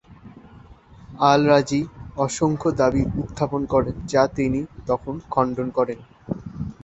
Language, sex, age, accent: Bengali, male, 19-29, Native